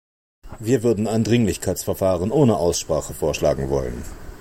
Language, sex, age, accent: German, male, 40-49, Deutschland Deutsch